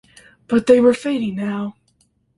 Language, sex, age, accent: English, male, under 19, United States English